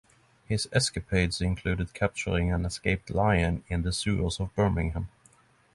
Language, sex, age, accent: English, male, 30-39, United States English